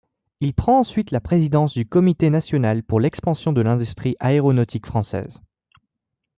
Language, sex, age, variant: French, male, 19-29, Français de métropole